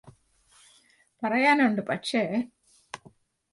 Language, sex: Malayalam, female